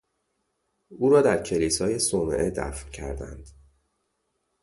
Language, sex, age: Persian, male, 30-39